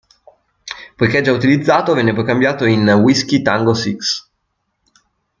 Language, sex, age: Italian, male, 19-29